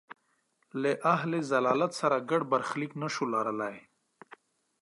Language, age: Pashto, 30-39